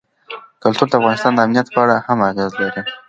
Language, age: Pashto, under 19